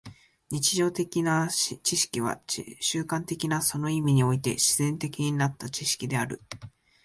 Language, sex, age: Japanese, male, 19-29